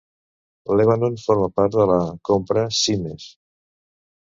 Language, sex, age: Catalan, male, 60-69